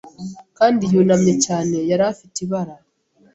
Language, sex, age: Kinyarwanda, female, 19-29